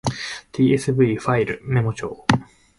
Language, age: Japanese, 19-29